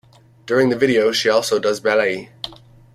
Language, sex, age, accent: English, male, 30-39, United States English